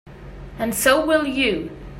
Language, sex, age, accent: English, female, 19-29, England English